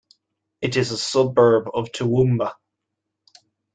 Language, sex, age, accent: English, male, 19-29, Irish English